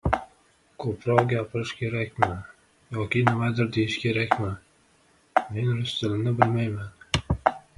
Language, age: Russian, 19-29